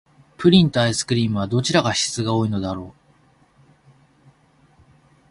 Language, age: Japanese, 19-29